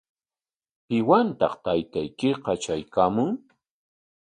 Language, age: Corongo Ancash Quechua, 50-59